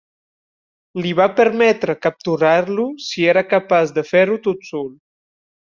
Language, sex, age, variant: Catalan, male, 19-29, Septentrional